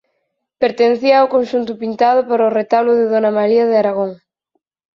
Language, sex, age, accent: Galician, female, 30-39, Normativo (estándar)